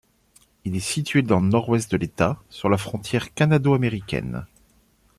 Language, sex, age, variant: French, male, 40-49, Français de métropole